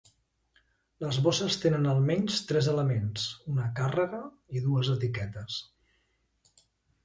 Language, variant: Catalan, Central